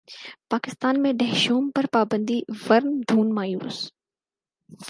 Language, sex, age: Urdu, female, 19-29